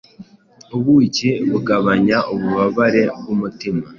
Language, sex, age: Kinyarwanda, male, 19-29